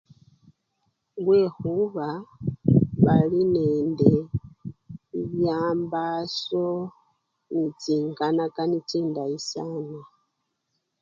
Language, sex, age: Luyia, female, 40-49